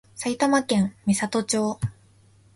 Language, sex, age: Japanese, female, 19-29